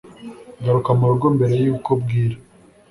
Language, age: Kinyarwanda, 19-29